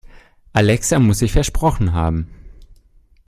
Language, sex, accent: German, male, Deutschland Deutsch